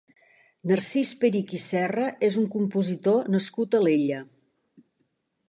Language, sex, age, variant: Catalan, female, 60-69, Central